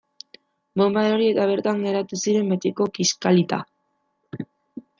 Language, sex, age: Basque, female, 19-29